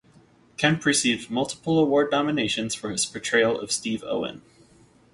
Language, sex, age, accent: English, male, 30-39, United States English